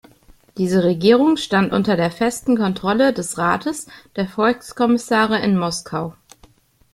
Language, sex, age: German, female, 30-39